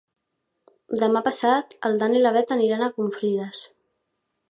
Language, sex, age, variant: Catalan, female, 19-29, Central